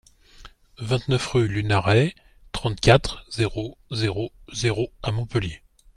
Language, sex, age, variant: French, male, 50-59, Français de métropole